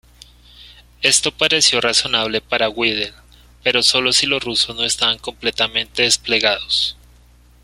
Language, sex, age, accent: Spanish, male, 30-39, Caribe: Cuba, Venezuela, Puerto Rico, República Dominicana, Panamá, Colombia caribeña, México caribeño, Costa del golfo de México